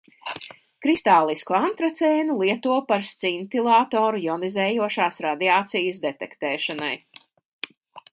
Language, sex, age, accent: Latvian, female, 50-59, Rigas